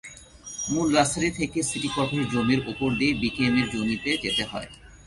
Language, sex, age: Bengali, male, 30-39